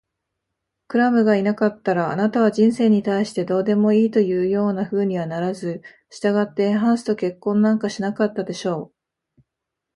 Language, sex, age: Japanese, female, 30-39